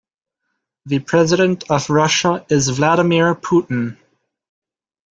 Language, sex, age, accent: English, male, 19-29, Canadian English